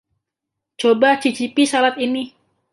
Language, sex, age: Indonesian, female, 19-29